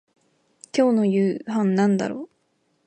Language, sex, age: Japanese, female, 19-29